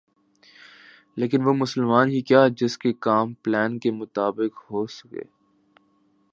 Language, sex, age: Urdu, male, 19-29